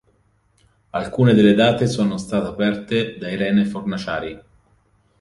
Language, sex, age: Italian, male, 30-39